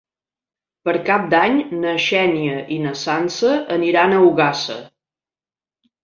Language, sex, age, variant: Catalan, female, 40-49, Septentrional